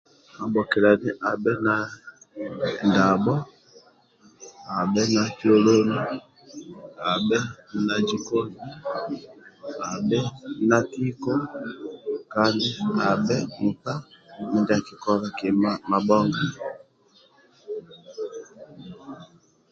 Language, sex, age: Amba (Uganda), male, 50-59